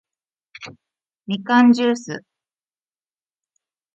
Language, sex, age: Japanese, female, 40-49